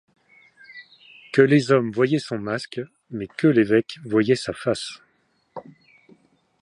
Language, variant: French, Français de métropole